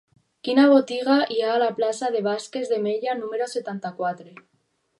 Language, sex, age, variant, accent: Catalan, female, under 19, Alacantí, valencià